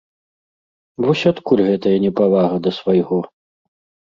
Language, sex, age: Belarusian, male, 40-49